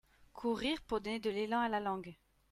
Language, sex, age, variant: French, female, 30-39, Français de métropole